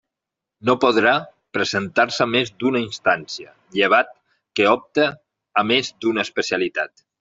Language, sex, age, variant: Catalan, male, 40-49, Central